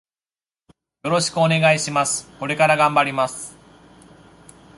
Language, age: Japanese, 40-49